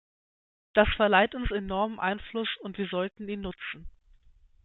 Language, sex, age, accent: German, female, 19-29, Deutschland Deutsch